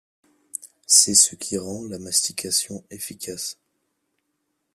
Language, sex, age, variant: French, male, 19-29, Français de métropole